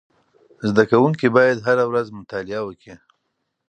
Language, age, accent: Pashto, 30-39, کندهارۍ لهجه